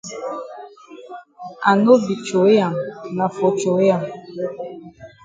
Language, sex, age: Cameroon Pidgin, female, 40-49